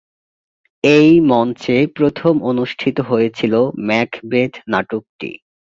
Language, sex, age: Bengali, male, 19-29